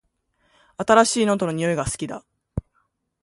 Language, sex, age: Japanese, female, 19-29